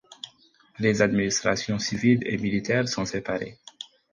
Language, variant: French, Français d'Afrique subsaharienne et des îles africaines